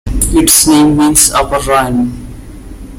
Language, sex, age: English, male, 19-29